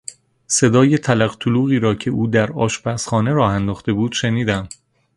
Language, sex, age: Persian, male, 30-39